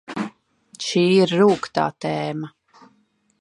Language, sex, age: Latvian, female, 40-49